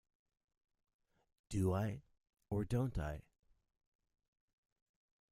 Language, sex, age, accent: English, male, 40-49, United States English